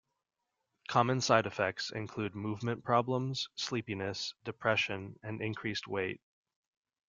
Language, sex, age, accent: English, male, 30-39, United States English